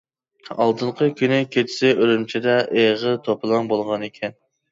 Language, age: Uyghur, 19-29